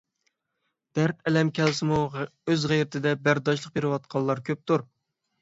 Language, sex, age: Uyghur, male, 19-29